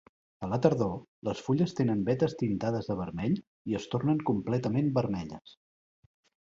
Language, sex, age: Catalan, male, 50-59